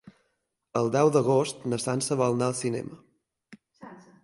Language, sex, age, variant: Catalan, male, 19-29, Balear